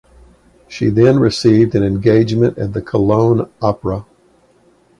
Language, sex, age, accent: English, male, 60-69, United States English